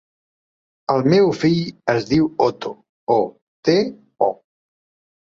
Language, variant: Catalan, Central